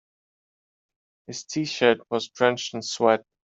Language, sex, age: English, male, 19-29